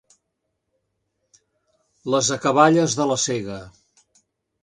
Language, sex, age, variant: Catalan, male, 80-89, Central